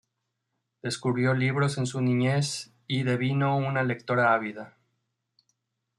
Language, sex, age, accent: Spanish, male, 30-39, México